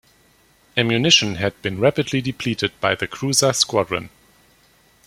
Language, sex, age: English, male, 19-29